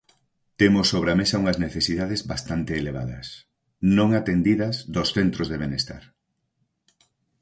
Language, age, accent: Galician, 50-59, Oriental (común en zona oriental)